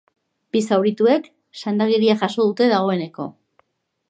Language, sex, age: Basque, female, 50-59